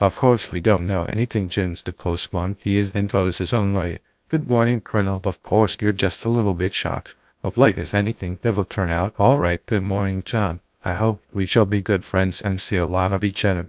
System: TTS, GlowTTS